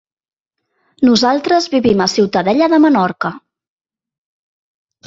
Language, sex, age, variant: Catalan, female, 40-49, Central